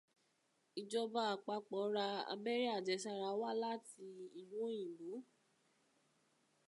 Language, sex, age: Yoruba, female, 19-29